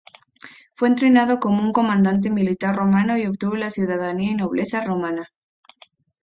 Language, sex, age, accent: Spanish, female, under 19, México